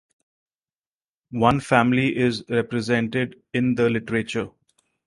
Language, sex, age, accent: English, male, 40-49, India and South Asia (India, Pakistan, Sri Lanka)